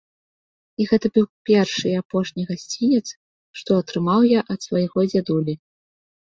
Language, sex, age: Belarusian, female, 19-29